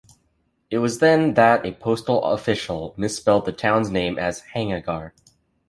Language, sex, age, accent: English, male, 19-29, United States English